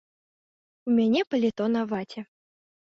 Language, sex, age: Belarusian, female, 19-29